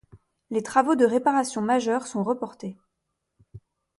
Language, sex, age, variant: French, female, 30-39, Français de métropole